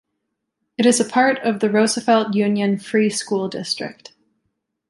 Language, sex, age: English, female, 19-29